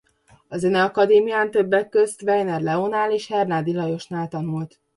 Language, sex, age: Hungarian, female, 19-29